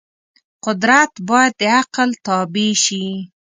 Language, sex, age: Pashto, female, 19-29